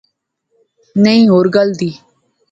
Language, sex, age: Pahari-Potwari, female, 19-29